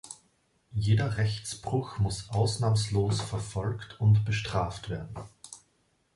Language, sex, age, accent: German, male, 30-39, Österreichisches Deutsch